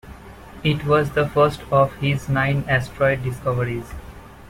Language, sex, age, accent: English, male, 19-29, India and South Asia (India, Pakistan, Sri Lanka)